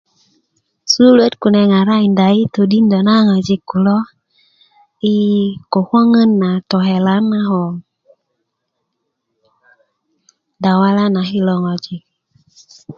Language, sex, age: Kuku, female, 19-29